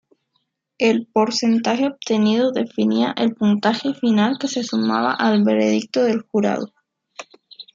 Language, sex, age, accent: Spanish, female, 19-29, México